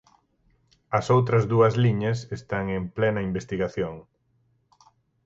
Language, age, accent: Galician, 40-49, Oriental (común en zona oriental)